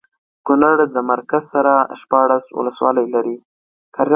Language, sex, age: Pashto, male, 19-29